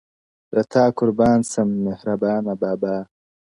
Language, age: Pashto, 19-29